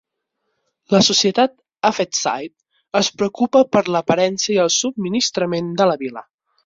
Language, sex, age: Catalan, male, 19-29